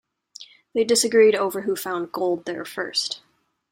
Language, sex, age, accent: English, female, 19-29, Canadian English